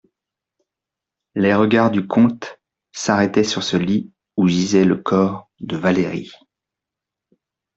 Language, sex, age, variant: French, male, 30-39, Français de métropole